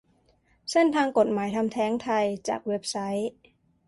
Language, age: Thai, 19-29